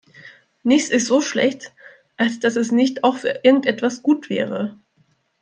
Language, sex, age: German, female, 19-29